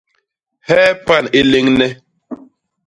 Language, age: Basaa, 40-49